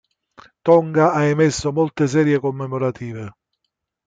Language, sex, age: Italian, male, 60-69